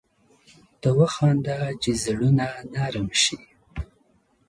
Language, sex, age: Pashto, male, 19-29